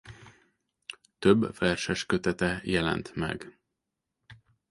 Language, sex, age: Hungarian, male, 40-49